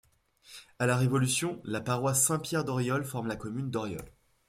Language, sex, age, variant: French, male, 19-29, Français de métropole